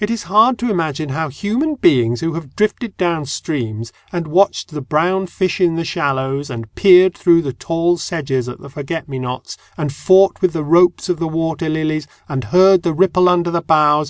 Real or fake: real